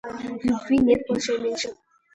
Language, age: Russian, under 19